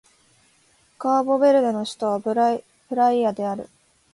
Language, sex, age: Japanese, female, 19-29